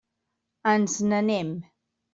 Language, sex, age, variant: Catalan, female, 40-49, Central